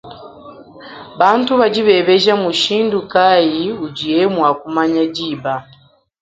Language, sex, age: Luba-Lulua, female, 19-29